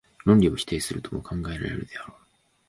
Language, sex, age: Japanese, male, 19-29